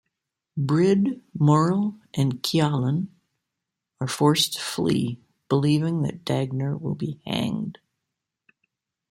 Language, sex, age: English, female, 60-69